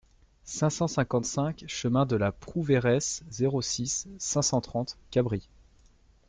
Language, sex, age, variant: French, male, 19-29, Français de métropole